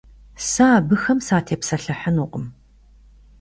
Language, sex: Kabardian, female